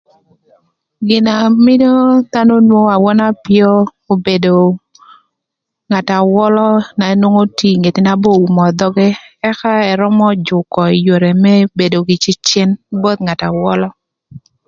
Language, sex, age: Thur, female, 30-39